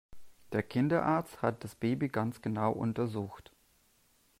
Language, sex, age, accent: German, male, 30-39, Deutschland Deutsch